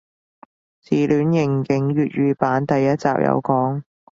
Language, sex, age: Cantonese, female, 19-29